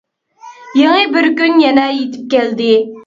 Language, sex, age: Uyghur, female, 30-39